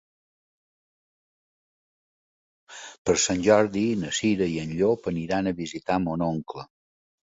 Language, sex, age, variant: Catalan, male, 60-69, Balear